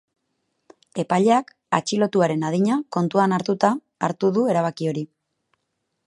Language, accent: Basque, Erdialdekoa edo Nafarra (Gipuzkoa, Nafarroa)